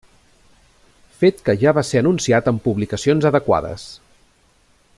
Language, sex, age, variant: Catalan, male, 40-49, Central